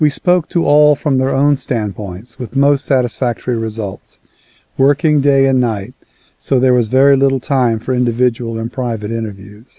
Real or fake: real